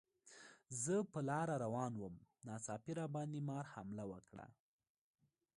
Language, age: Pashto, 19-29